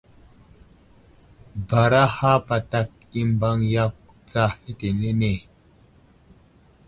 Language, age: Wuzlam, 19-29